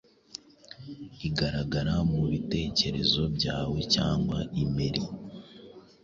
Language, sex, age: Kinyarwanda, male, 19-29